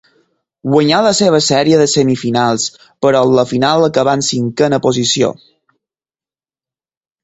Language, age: Catalan, 19-29